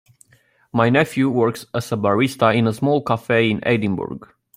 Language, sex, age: English, male, 19-29